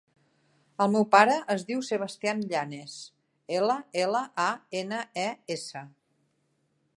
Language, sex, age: Catalan, female, 50-59